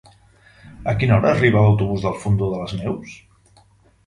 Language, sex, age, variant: Catalan, male, 50-59, Central